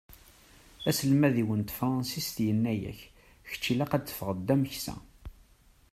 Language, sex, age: Kabyle, male, 30-39